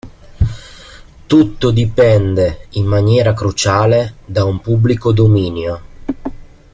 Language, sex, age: Italian, male, 40-49